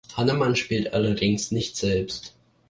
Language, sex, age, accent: German, male, under 19, Deutschland Deutsch